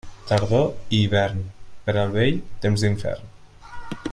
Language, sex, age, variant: Catalan, male, 19-29, Nord-Occidental